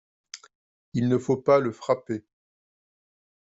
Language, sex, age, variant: French, male, 30-39, Français de métropole